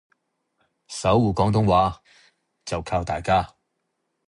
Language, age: Cantonese, 40-49